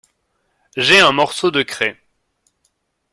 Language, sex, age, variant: French, male, 19-29, Français de métropole